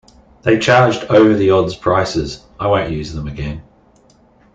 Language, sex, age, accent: English, male, 40-49, Australian English